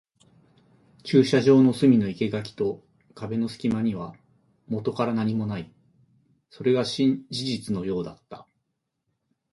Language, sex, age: Japanese, male, 50-59